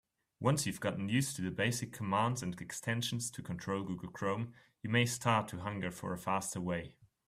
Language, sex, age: English, male, 19-29